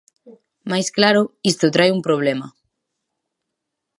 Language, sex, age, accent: Galician, female, 19-29, Normativo (estándar)